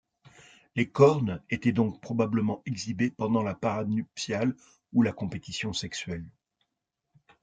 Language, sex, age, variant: French, male, 50-59, Français de métropole